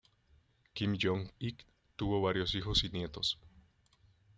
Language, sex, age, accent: Spanish, male, 19-29, México